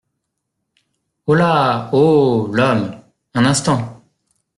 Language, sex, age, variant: French, male, 30-39, Français de métropole